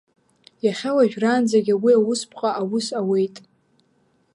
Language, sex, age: Abkhazian, female, 19-29